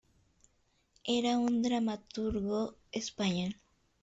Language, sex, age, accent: Spanish, female, under 19, Andino-Pacífico: Colombia, Perú, Ecuador, oeste de Bolivia y Venezuela andina